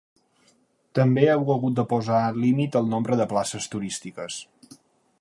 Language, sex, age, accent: Catalan, male, 19-29, balear; valencià